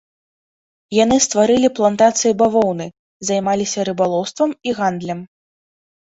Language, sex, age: Belarusian, female, 19-29